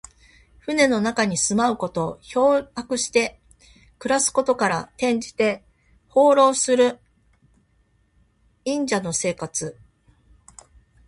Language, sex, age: Japanese, female, 50-59